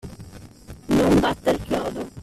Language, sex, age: Italian, male, under 19